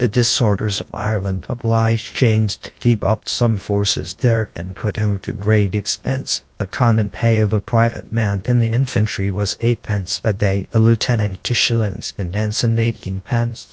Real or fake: fake